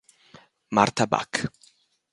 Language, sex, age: Italian, male, 19-29